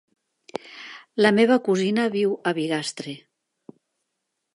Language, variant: Catalan, Central